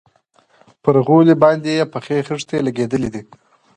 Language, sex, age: Pashto, female, 19-29